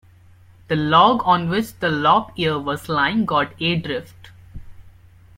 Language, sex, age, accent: English, male, 19-29, India and South Asia (India, Pakistan, Sri Lanka)